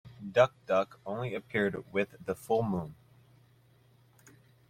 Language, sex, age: English, male, 19-29